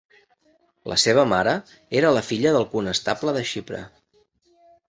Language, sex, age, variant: Catalan, male, 30-39, Central